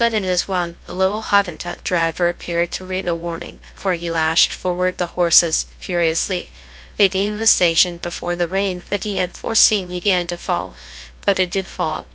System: TTS, GlowTTS